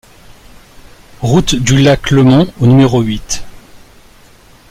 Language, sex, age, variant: French, male, 40-49, Français de métropole